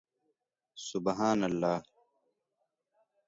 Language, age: Pashto, 30-39